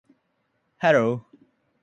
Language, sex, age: Japanese, male, 19-29